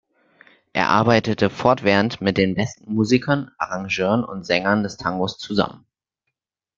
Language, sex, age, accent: German, male, under 19, Deutschland Deutsch